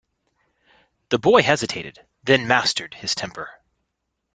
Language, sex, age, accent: English, male, 40-49, United States English